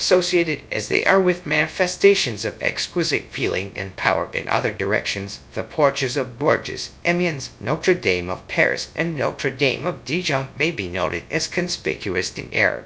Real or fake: fake